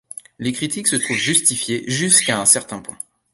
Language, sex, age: French, male, 19-29